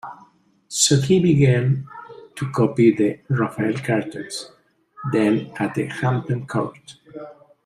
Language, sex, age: English, male, 40-49